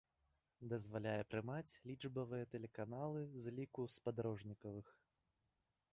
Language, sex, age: Belarusian, male, 19-29